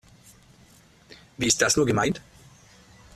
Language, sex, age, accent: German, male, 40-49, Deutschland Deutsch